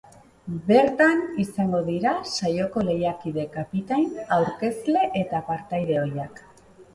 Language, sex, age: Basque, female, 40-49